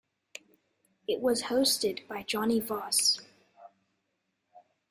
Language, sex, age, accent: English, male, under 19, Australian English